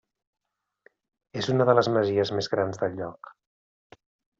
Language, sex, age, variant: Catalan, male, 40-49, Central